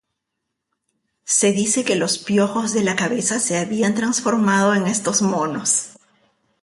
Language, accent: Spanish, Andino-Pacífico: Colombia, Perú, Ecuador, oeste de Bolivia y Venezuela andina